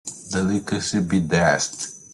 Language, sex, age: English, male, 40-49